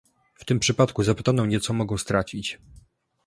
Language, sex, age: Polish, male, under 19